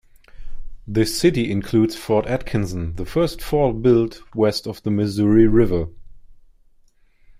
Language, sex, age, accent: English, male, 30-39, United States English